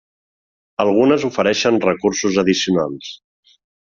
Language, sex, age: Catalan, male, 40-49